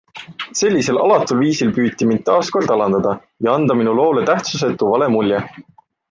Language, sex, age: Estonian, male, 19-29